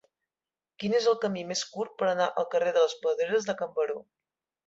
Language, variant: Catalan, Central